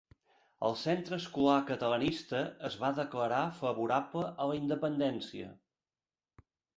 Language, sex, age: Catalan, male, 50-59